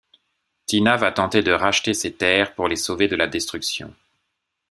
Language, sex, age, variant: French, male, 50-59, Français de métropole